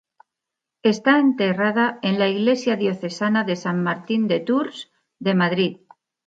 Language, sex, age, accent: Spanish, female, 50-59, España: Centro-Sur peninsular (Madrid, Toledo, Castilla-La Mancha)